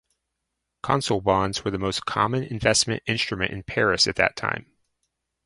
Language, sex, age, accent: English, male, 30-39, United States English